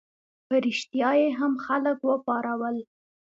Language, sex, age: Pashto, female, 19-29